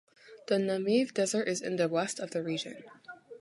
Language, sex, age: English, female, 19-29